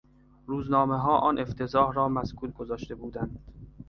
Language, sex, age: Persian, male, 19-29